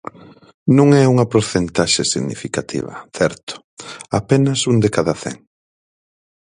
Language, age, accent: Galician, 40-49, Atlántico (seseo e gheada)